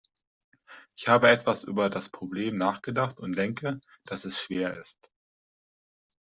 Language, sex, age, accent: German, male, 30-39, Deutschland Deutsch